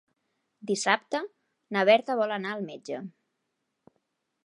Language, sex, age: Catalan, female, 19-29